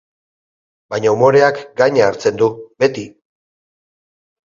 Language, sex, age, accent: Basque, male, 40-49, Erdialdekoa edo Nafarra (Gipuzkoa, Nafarroa)